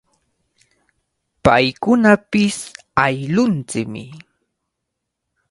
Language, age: Cajatambo North Lima Quechua, 19-29